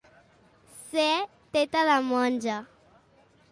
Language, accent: Catalan, valencià